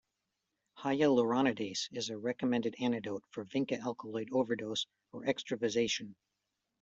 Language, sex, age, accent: English, male, 40-49, United States English